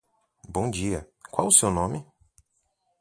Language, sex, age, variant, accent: Portuguese, male, 19-29, Portuguese (Brasil), Paulista